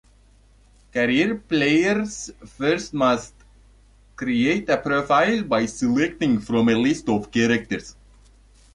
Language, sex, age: English, male, 19-29